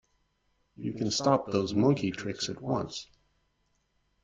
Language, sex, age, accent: English, male, 50-59, United States English